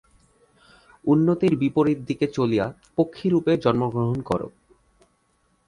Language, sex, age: Bengali, male, 19-29